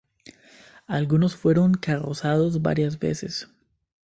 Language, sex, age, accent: Spanish, male, 19-29, Andino-Pacífico: Colombia, Perú, Ecuador, oeste de Bolivia y Venezuela andina